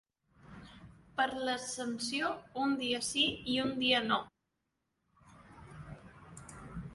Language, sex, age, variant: Catalan, female, 19-29, Balear